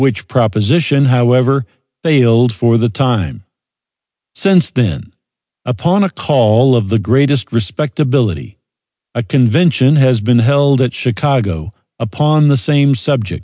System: none